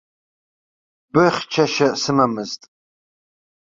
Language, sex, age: Abkhazian, male, 40-49